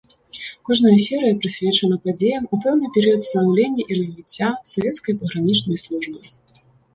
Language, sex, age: Belarusian, female, 19-29